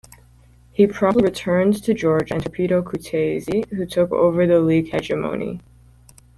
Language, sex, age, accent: English, female, under 19, Canadian English